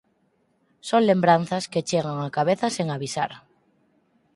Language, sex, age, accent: Galician, female, 19-29, Normativo (estándar)